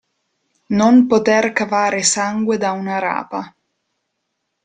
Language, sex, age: Italian, female, 19-29